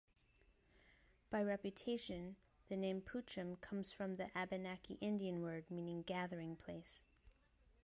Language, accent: English, United States English